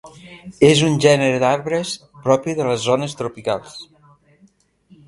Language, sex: Catalan, male